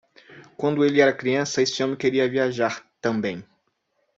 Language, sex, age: Portuguese, male, 19-29